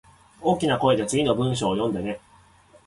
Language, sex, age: Japanese, male, 30-39